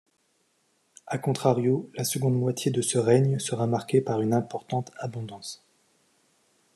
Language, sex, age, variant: French, male, 30-39, Français de métropole